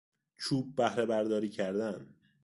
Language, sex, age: Persian, male, 30-39